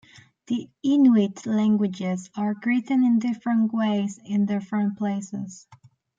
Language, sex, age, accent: English, female, 19-29, Irish English